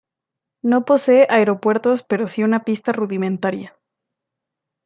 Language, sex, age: Spanish, female, under 19